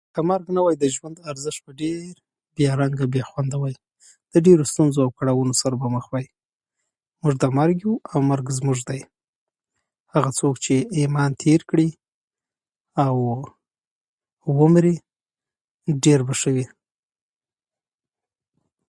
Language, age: Pashto, 30-39